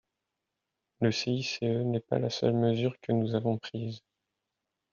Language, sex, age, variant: French, male, 19-29, Français de métropole